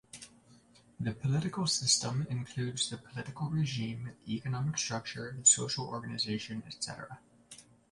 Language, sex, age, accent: English, male, 19-29, United States English